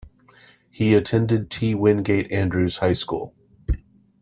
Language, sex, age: English, male, 40-49